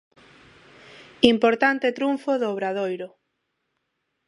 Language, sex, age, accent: Galician, female, 30-39, Neofalante